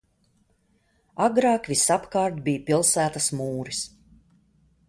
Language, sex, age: Latvian, female, 40-49